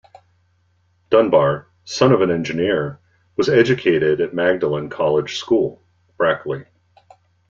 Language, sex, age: English, male, 40-49